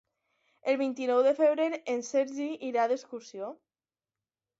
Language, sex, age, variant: Catalan, female, under 19, Alacantí